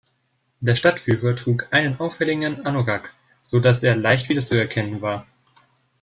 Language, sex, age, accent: German, male, under 19, Deutschland Deutsch